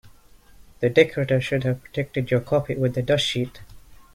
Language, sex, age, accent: English, male, 19-29, England English